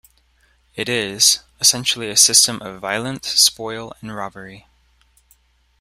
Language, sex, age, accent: English, male, 19-29, United States English